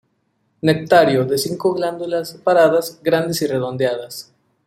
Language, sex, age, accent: Spanish, male, 19-29, México